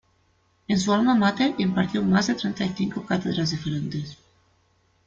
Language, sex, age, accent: Spanish, female, 30-39, España: Centro-Sur peninsular (Madrid, Toledo, Castilla-La Mancha)